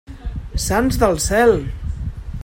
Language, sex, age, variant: Catalan, male, 40-49, Central